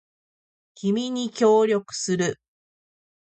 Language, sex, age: Japanese, female, 40-49